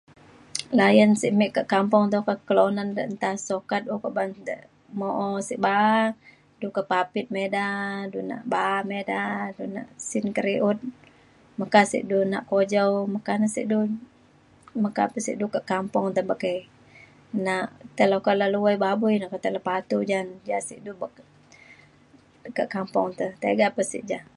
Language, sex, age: Mainstream Kenyah, female, 40-49